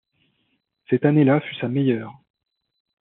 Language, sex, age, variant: French, male, 30-39, Français de métropole